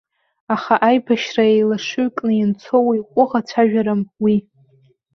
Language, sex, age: Abkhazian, female, 19-29